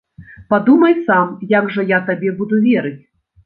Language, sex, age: Belarusian, female, 40-49